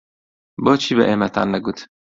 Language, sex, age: Central Kurdish, male, 19-29